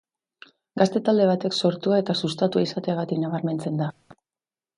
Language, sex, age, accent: Basque, female, 50-59, Mendebalekoa (Araba, Bizkaia, Gipuzkoako mendebaleko herri batzuk)